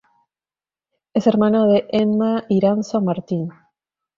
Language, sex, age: Spanish, female, 19-29